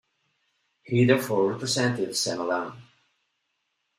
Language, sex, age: English, male, 50-59